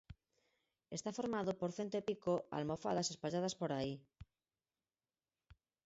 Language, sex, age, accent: Galician, female, 40-49, Central (gheada)